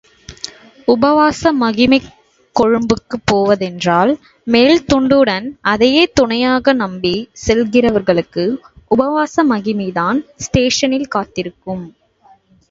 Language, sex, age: Tamil, female, 19-29